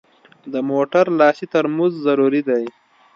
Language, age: Pashto, 19-29